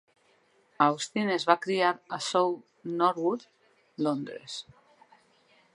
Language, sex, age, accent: Catalan, female, 40-49, valencià